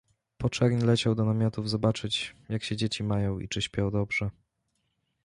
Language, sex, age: Polish, male, 19-29